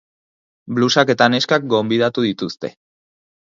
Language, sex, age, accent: Basque, male, 19-29, Erdialdekoa edo Nafarra (Gipuzkoa, Nafarroa)